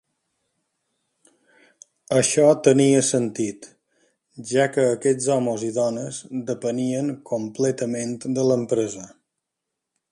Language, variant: Catalan, Balear